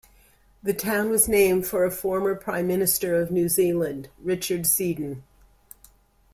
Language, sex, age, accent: English, female, 60-69, United States English